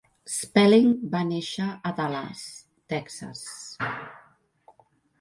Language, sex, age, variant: Catalan, female, 50-59, Central